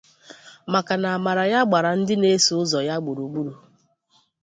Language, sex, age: Igbo, female, 30-39